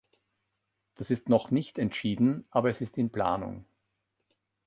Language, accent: German, Österreichisches Deutsch